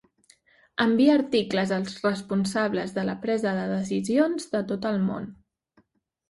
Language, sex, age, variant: Catalan, female, 19-29, Central